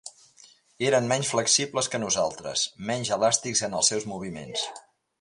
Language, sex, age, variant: Catalan, male, 60-69, Central